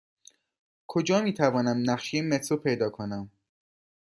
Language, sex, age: Persian, male, 19-29